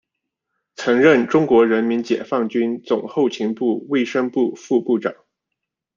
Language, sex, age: Chinese, male, 40-49